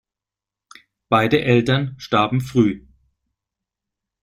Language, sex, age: German, male, 40-49